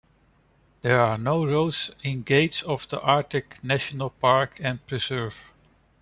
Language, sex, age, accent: English, male, 40-49, United States English